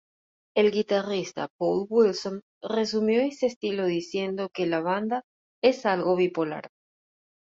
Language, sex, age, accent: Spanish, female, 30-39, Caribe: Cuba, Venezuela, Puerto Rico, República Dominicana, Panamá, Colombia caribeña, México caribeño, Costa del golfo de México